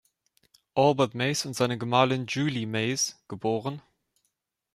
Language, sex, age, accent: German, male, 19-29, Deutschland Deutsch